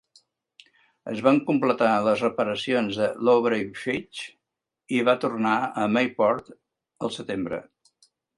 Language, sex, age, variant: Catalan, male, 70-79, Central